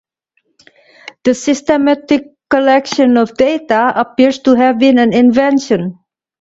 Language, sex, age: English, female, 40-49